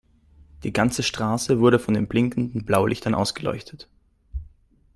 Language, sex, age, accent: German, male, 19-29, Österreichisches Deutsch